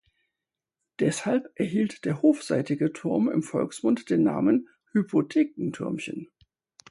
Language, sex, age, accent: German, female, 50-59, Deutschland Deutsch